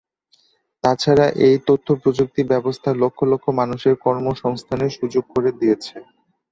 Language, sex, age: Bengali, male, 19-29